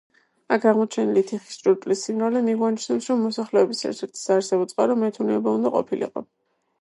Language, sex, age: Georgian, female, 19-29